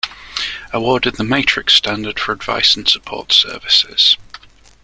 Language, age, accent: English, 19-29, England English